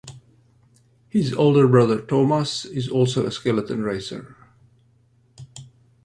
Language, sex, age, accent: English, male, 60-69, Southern African (South Africa, Zimbabwe, Namibia)